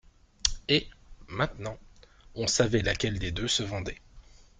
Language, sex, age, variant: French, male, 30-39, Français de métropole